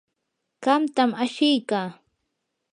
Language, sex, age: Yanahuanca Pasco Quechua, female, 19-29